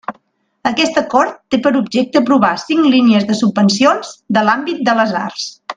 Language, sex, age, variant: Catalan, female, 40-49, Nord-Occidental